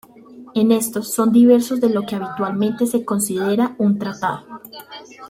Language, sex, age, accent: Spanish, female, under 19, Andino-Pacífico: Colombia, Perú, Ecuador, oeste de Bolivia y Venezuela andina